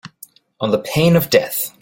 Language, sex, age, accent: English, male, 30-39, Southern African (South Africa, Zimbabwe, Namibia)